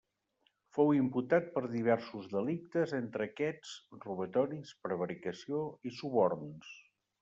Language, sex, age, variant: Catalan, male, 60-69, Septentrional